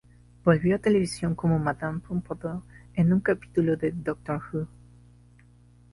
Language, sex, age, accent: Spanish, male, under 19, Andino-Pacífico: Colombia, Perú, Ecuador, oeste de Bolivia y Venezuela andina